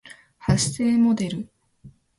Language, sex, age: Japanese, female, 19-29